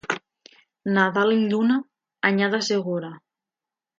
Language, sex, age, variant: Catalan, female, 19-29, Nord-Occidental